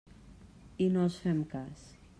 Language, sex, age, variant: Catalan, female, 40-49, Central